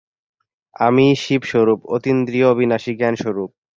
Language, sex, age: Bengali, male, 19-29